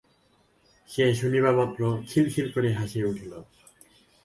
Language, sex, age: Bengali, male, 19-29